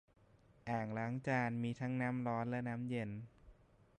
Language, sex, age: Thai, male, 30-39